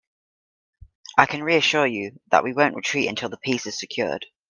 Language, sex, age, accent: English, male, 19-29, England English